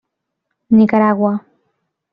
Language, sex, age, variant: Catalan, female, 19-29, Central